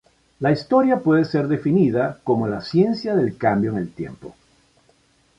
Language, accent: Spanish, Caribe: Cuba, Venezuela, Puerto Rico, República Dominicana, Panamá, Colombia caribeña, México caribeño, Costa del golfo de México